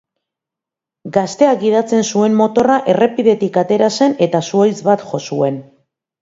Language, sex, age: Basque, female, 50-59